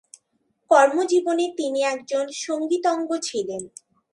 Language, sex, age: Bengali, female, under 19